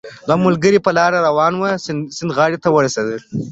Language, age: Pashto, 19-29